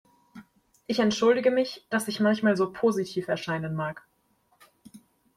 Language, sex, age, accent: German, female, 19-29, Deutschland Deutsch